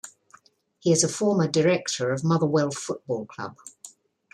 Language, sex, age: English, female, 60-69